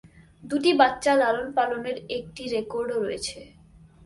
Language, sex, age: Bengali, female, 19-29